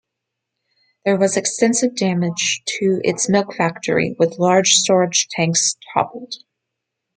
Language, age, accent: English, 19-29, United States English